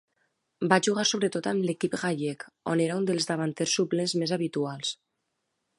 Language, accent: Catalan, valencià